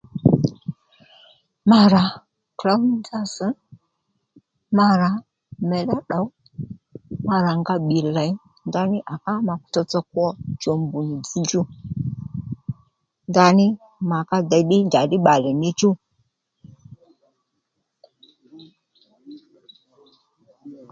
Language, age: Lendu, 40-49